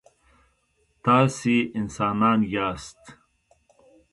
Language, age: Pashto, 60-69